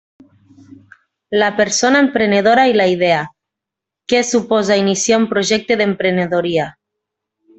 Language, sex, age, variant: Catalan, female, 19-29, Nord-Occidental